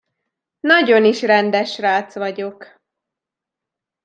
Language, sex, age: Hungarian, female, 19-29